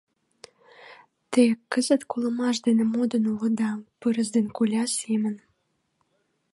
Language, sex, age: Mari, female, 19-29